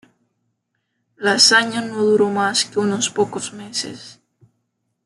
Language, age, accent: Spanish, 19-29, Caribe: Cuba, Venezuela, Puerto Rico, República Dominicana, Panamá, Colombia caribeña, México caribeño, Costa del golfo de México